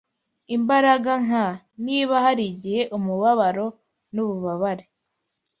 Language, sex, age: Kinyarwanda, female, 19-29